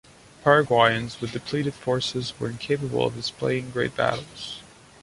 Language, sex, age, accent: English, male, 19-29, Canadian English